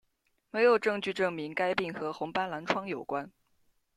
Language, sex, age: Chinese, female, 19-29